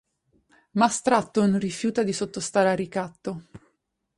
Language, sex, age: Italian, female, 30-39